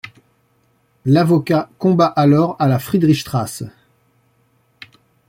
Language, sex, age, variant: French, male, 40-49, Français de métropole